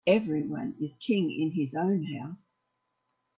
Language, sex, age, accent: English, female, 70-79, Australian English